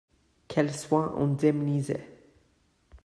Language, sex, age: French, male, under 19